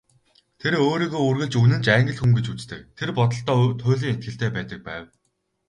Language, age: Mongolian, 19-29